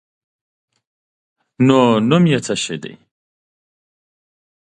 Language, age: Pashto, 30-39